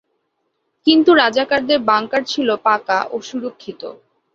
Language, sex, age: Bengali, female, under 19